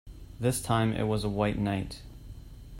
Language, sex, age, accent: English, male, 30-39, Canadian English